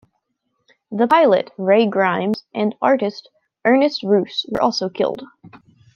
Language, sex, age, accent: English, female, 19-29, United States English